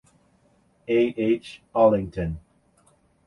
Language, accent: English, Canadian English